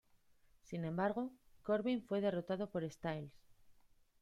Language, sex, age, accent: Spanish, female, 30-39, España: Norte peninsular (Asturias, Castilla y León, Cantabria, País Vasco, Navarra, Aragón, La Rioja, Guadalajara, Cuenca)